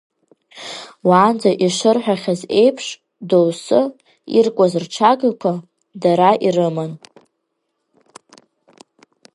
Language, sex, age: Abkhazian, female, under 19